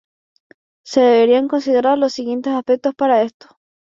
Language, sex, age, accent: Spanish, male, 19-29, España: Islas Canarias